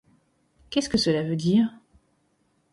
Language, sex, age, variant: French, female, 40-49, Français de métropole